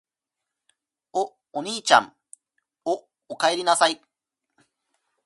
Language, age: Japanese, 19-29